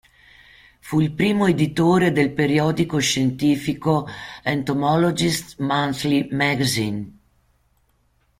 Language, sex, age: Italian, female, 60-69